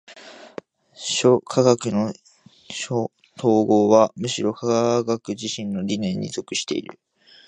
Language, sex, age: Japanese, male, 19-29